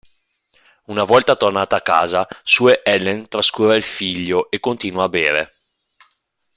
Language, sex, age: Italian, male, 30-39